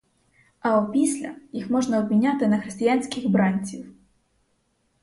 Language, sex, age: Ukrainian, female, 19-29